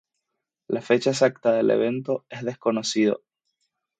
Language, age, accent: Spanish, 19-29, España: Islas Canarias